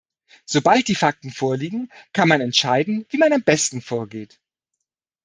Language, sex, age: German, male, 30-39